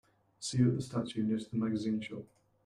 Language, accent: English, England English